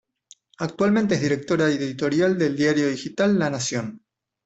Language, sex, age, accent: Spanish, male, 30-39, Rioplatense: Argentina, Uruguay, este de Bolivia, Paraguay